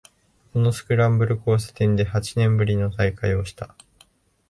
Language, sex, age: Japanese, male, 19-29